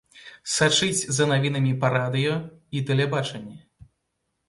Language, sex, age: Belarusian, male, 19-29